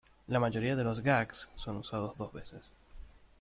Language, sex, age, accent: Spanish, male, under 19, Rioplatense: Argentina, Uruguay, este de Bolivia, Paraguay